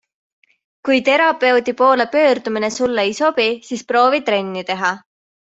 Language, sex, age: Estonian, female, 19-29